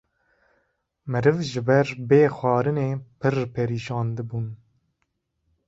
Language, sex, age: Kurdish, male, 19-29